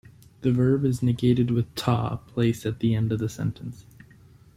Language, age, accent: English, under 19, United States English